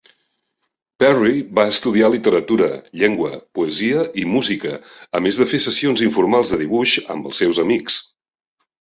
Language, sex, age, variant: Catalan, male, 50-59, Central